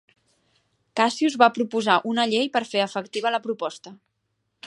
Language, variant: Catalan, Central